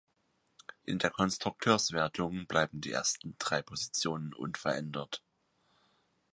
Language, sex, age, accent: German, male, 19-29, Deutschland Deutsch